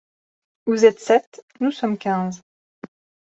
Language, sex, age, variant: French, female, 19-29, Français de métropole